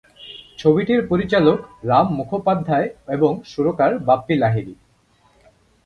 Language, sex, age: Bengali, male, 19-29